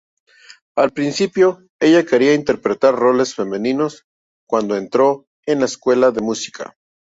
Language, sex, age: Spanish, male, 50-59